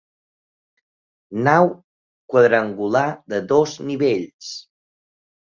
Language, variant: Catalan, Balear